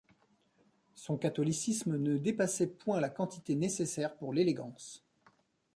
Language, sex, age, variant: French, male, 40-49, Français de métropole